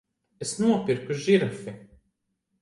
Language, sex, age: Latvian, male, 30-39